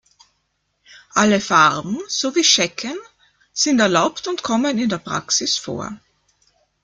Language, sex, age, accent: German, female, 50-59, Österreichisches Deutsch